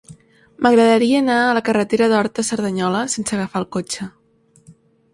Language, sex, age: Catalan, female, 19-29